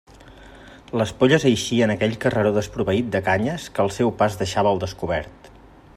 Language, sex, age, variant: Catalan, male, 30-39, Central